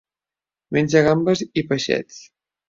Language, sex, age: Catalan, male, 30-39